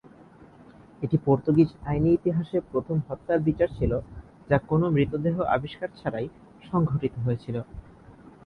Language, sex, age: Bengali, male, 19-29